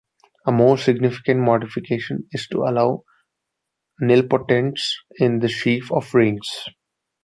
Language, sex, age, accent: English, male, 19-29, India and South Asia (India, Pakistan, Sri Lanka)